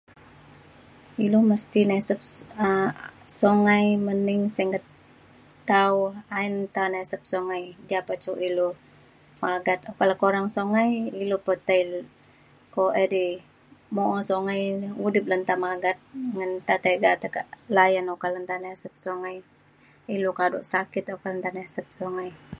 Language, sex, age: Mainstream Kenyah, female, 40-49